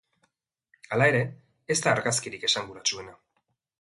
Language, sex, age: Basque, male, 19-29